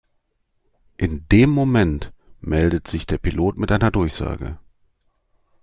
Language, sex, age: German, male, 50-59